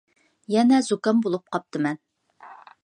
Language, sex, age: Uyghur, female, 40-49